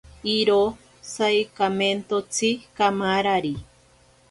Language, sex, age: Ashéninka Perené, female, 40-49